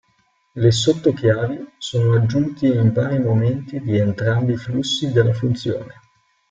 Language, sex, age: Italian, male, 40-49